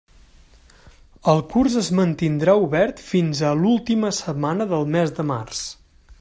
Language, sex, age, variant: Catalan, male, 30-39, Central